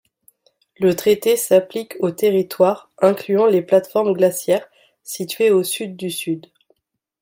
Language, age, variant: French, 19-29, Français de métropole